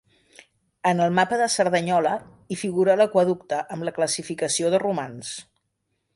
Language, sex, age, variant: Catalan, female, 50-59, Central